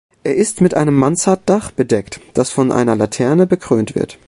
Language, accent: German, Deutschland Deutsch